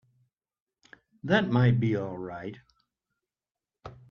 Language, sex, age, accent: English, male, 60-69, United States English